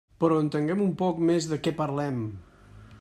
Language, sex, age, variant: Catalan, male, 50-59, Central